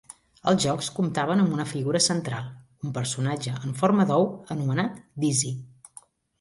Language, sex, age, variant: Catalan, female, 40-49, Central